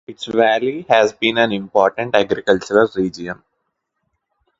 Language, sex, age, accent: English, male, 19-29, India and South Asia (India, Pakistan, Sri Lanka)